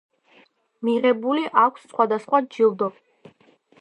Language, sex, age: Georgian, female, 50-59